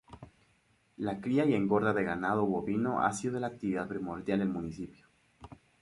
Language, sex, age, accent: Spanish, male, 19-29, América central